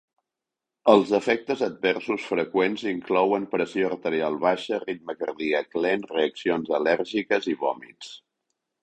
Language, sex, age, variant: Catalan, male, 50-59, Central